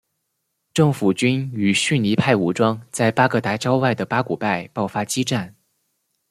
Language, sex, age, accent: Chinese, male, 19-29, 出生地：湖北省